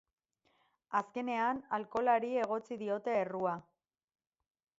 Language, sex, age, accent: Basque, female, 30-39, Erdialdekoa edo Nafarra (Gipuzkoa, Nafarroa)